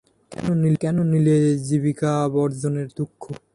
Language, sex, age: Bengali, male, 19-29